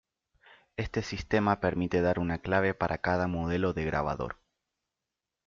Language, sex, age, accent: Spanish, male, 19-29, Rioplatense: Argentina, Uruguay, este de Bolivia, Paraguay